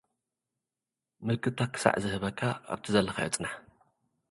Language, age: Tigrinya, 40-49